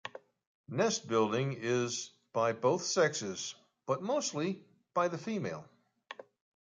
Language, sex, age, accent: English, male, 70-79, United States English